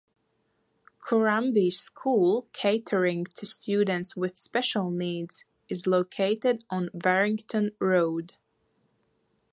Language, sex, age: English, female, 19-29